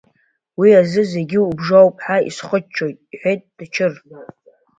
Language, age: Abkhazian, under 19